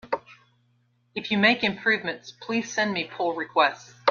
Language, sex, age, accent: English, female, 50-59, United States English